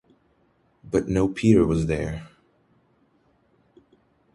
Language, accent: English, United States English